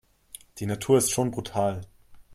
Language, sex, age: German, male, 30-39